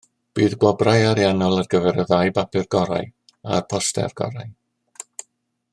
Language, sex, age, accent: Welsh, male, 60-69, Y Deyrnas Unedig Cymraeg